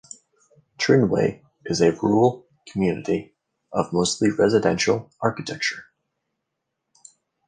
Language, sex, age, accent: English, male, 30-39, United States English